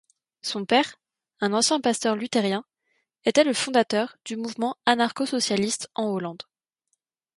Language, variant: French, Français de métropole